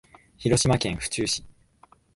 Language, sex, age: Japanese, male, 19-29